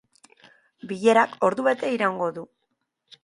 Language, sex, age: Basque, female, 19-29